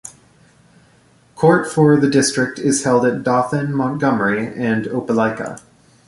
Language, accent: English, United States English